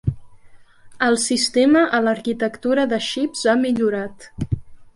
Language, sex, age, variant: Catalan, female, 19-29, Central